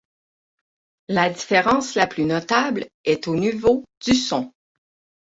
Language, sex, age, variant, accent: French, female, 30-39, Français d'Amérique du Nord, Français du Canada